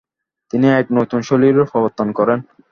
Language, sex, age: Bengali, male, 19-29